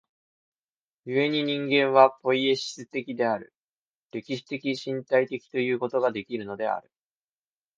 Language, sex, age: Japanese, male, under 19